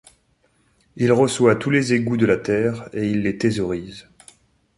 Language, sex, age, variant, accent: French, male, 30-39, Français des départements et régions d'outre-mer, Français de La Réunion